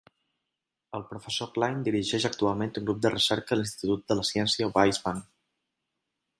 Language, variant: Catalan, Balear